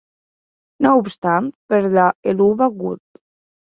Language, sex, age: Catalan, female, 19-29